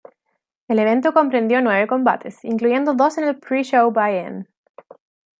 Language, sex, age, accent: Spanish, female, 19-29, Chileno: Chile, Cuyo